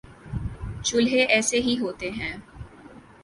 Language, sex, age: Urdu, female, 19-29